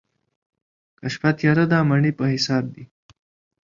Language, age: Pashto, 19-29